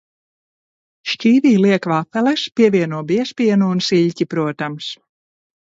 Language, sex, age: Latvian, female, 30-39